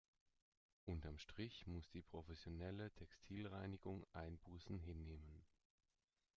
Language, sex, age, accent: German, male, 30-39, Deutschland Deutsch